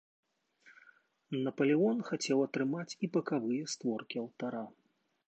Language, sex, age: Belarusian, male, 40-49